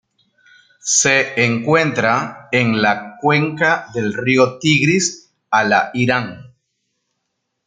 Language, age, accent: Spanish, 40-49, Andino-Pacífico: Colombia, Perú, Ecuador, oeste de Bolivia y Venezuela andina